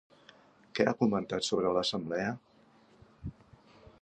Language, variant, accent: Catalan, Central, central